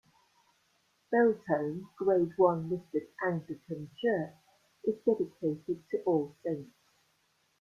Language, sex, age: English, female, 60-69